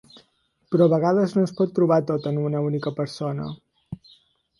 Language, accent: Catalan, central; septentrional